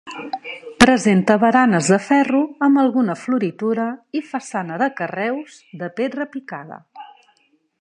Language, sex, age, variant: Catalan, female, 50-59, Central